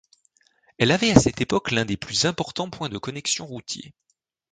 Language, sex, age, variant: French, male, 19-29, Français de métropole